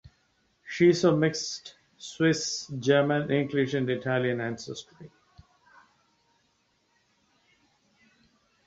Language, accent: English, Canadian English